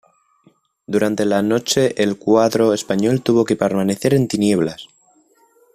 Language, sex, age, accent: Spanish, male, under 19, España: Norte peninsular (Asturias, Castilla y León, Cantabria, País Vasco, Navarra, Aragón, La Rioja, Guadalajara, Cuenca)